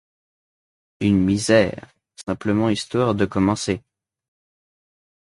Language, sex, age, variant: French, male, under 19, Français de métropole